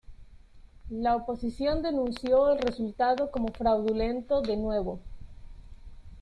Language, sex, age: Spanish, female, 19-29